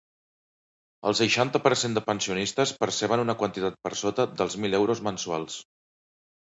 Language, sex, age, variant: Catalan, male, 40-49, Central